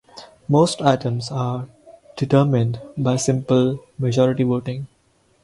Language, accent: English, India and South Asia (India, Pakistan, Sri Lanka)